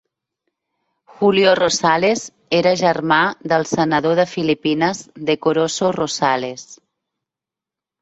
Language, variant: Catalan, Nord-Occidental